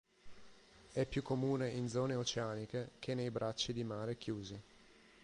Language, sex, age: Italian, male, 30-39